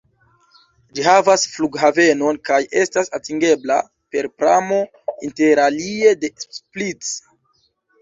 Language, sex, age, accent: Esperanto, male, 19-29, Internacia